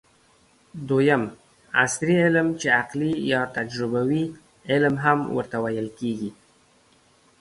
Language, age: Pashto, 30-39